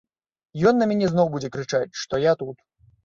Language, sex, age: Belarusian, male, 30-39